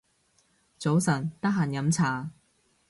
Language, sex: Cantonese, female